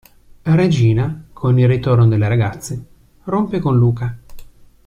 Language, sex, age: Italian, male, 30-39